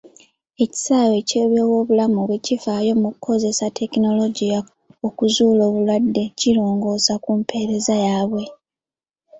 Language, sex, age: Ganda, female, under 19